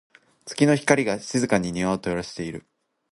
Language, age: Japanese, under 19